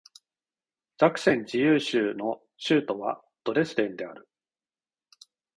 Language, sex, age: Japanese, male, 40-49